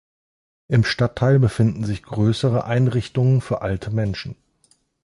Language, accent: German, Deutschland Deutsch